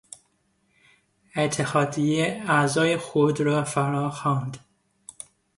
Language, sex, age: Persian, male, 30-39